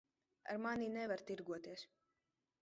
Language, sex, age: Latvian, female, under 19